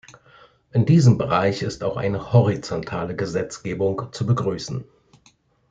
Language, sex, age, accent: German, male, 40-49, Deutschland Deutsch